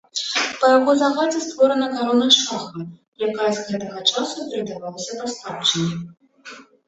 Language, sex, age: Belarusian, female, 19-29